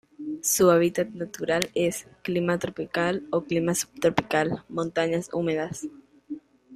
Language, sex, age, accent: Spanish, female, under 19, América central